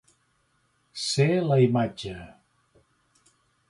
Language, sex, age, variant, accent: Catalan, male, 60-69, Central, central